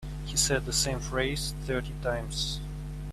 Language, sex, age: English, male, 19-29